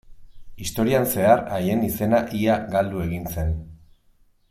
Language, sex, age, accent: Basque, male, 30-39, Mendebalekoa (Araba, Bizkaia, Gipuzkoako mendebaleko herri batzuk)